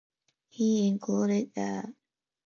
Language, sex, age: English, female, 19-29